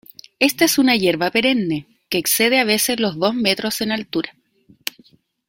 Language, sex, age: Spanish, female, 30-39